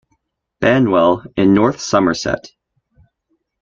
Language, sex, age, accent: English, male, under 19, Canadian English